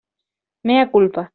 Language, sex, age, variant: Catalan, female, 19-29, Central